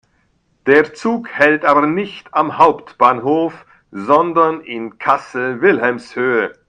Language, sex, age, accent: German, male, 60-69, Deutschland Deutsch